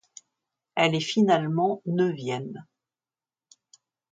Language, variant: French, Français de métropole